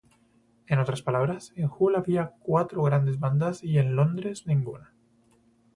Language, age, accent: Spanish, 19-29, Andino-Pacífico: Colombia, Perú, Ecuador, oeste de Bolivia y Venezuela andina